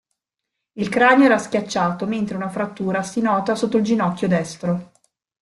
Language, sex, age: Italian, female, 40-49